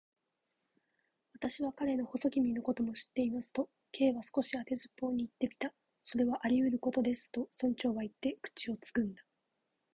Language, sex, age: Japanese, female, 19-29